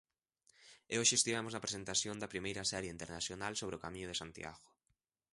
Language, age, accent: Galician, 19-29, Atlántico (seseo e gheada)